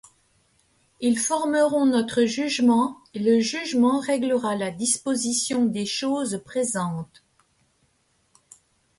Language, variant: French, Français de métropole